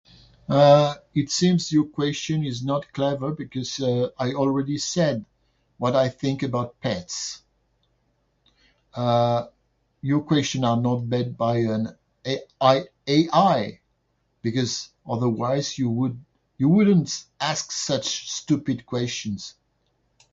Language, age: English, 60-69